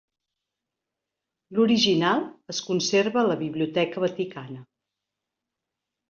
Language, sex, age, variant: Catalan, female, 50-59, Central